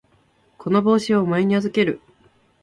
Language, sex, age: Japanese, female, 19-29